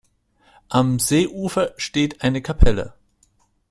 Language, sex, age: German, male, 19-29